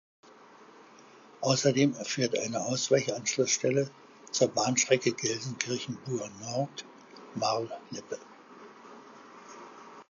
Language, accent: German, Deutschland Deutsch